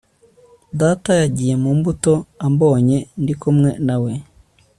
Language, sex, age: Kinyarwanda, female, 19-29